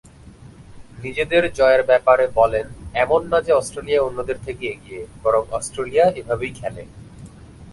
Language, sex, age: Bengali, male, 19-29